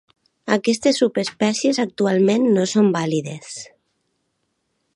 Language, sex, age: Catalan, female, 30-39